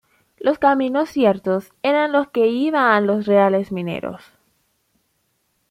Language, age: Spanish, 19-29